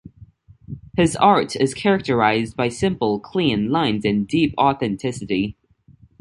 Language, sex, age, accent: English, male, under 19, United States English